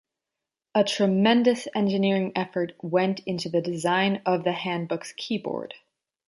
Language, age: English, under 19